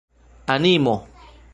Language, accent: Esperanto, Internacia